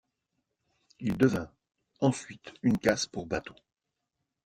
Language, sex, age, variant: French, male, 50-59, Français de métropole